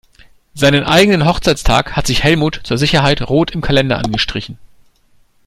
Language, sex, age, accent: German, male, 30-39, Deutschland Deutsch